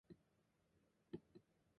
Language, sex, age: English, female, 19-29